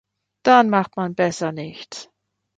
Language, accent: German, Deutschland Deutsch